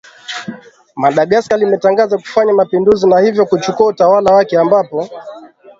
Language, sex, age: Swahili, male, 19-29